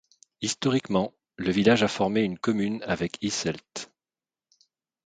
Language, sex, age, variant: French, male, 40-49, Français de métropole